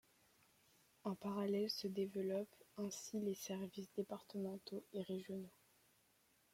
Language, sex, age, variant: French, female, under 19, Français de métropole